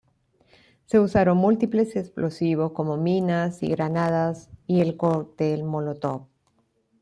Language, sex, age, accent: Spanish, female, 60-69, Andino-Pacífico: Colombia, Perú, Ecuador, oeste de Bolivia y Venezuela andina